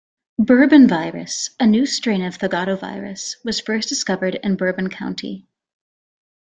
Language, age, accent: English, 19-29, United States English